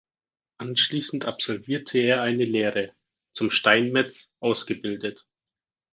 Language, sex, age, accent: German, male, 19-29, Deutschland Deutsch